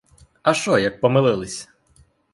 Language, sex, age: Ukrainian, male, 19-29